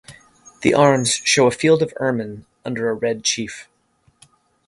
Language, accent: English, United States English